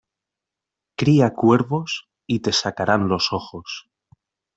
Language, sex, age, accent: Spanish, male, 30-39, España: Centro-Sur peninsular (Madrid, Toledo, Castilla-La Mancha)